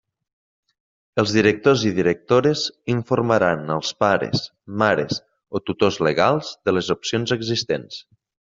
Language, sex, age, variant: Catalan, male, 19-29, Nord-Occidental